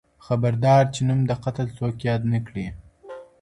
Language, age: Pashto, under 19